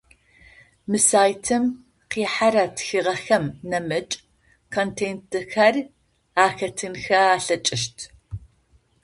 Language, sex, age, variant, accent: Adyghe, female, 50-59, Адыгабзэ (Кирил, пстэумэ зэдыряе), Бжъэдыгъу (Bjeduğ)